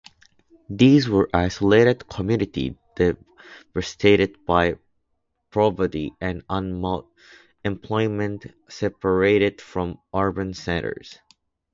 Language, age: English, 19-29